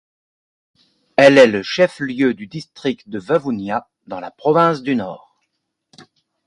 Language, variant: French, Français de métropole